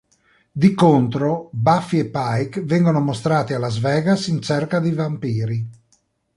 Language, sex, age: Italian, male, 40-49